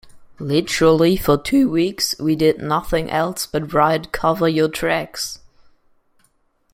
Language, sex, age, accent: English, male, under 19, England English